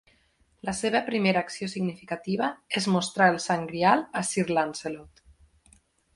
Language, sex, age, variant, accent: Catalan, female, 19-29, Nord-Occidental, Lleidatà